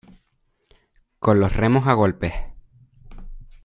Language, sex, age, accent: Spanish, male, 19-29, España: Islas Canarias